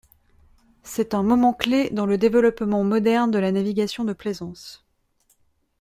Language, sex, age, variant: French, female, 30-39, Français de métropole